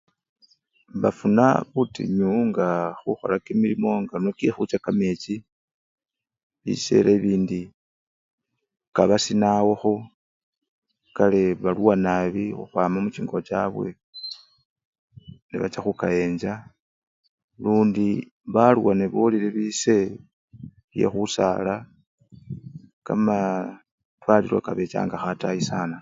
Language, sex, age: Luyia, male, 40-49